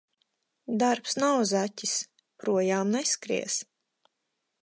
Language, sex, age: Latvian, female, 30-39